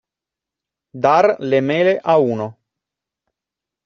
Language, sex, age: Italian, male, 30-39